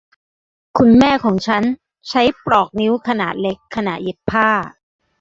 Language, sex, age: Thai, female, 40-49